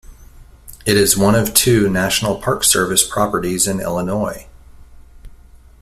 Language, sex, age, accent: English, male, 40-49, United States English